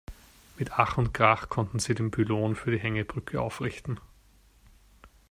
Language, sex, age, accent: German, male, 30-39, Österreichisches Deutsch